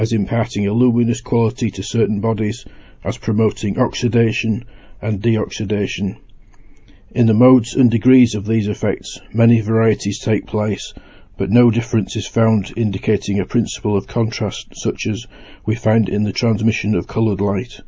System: none